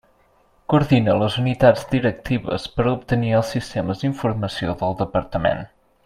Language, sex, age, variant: Catalan, male, 19-29, Central